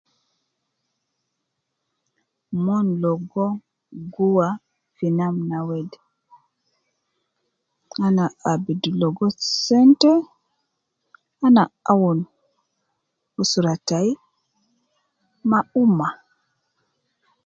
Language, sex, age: Nubi, female, 30-39